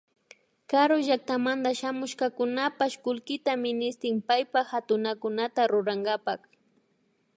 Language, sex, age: Imbabura Highland Quichua, female, 30-39